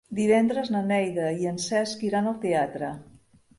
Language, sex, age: Catalan, female, 50-59